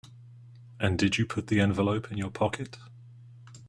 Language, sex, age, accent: English, male, 30-39, England English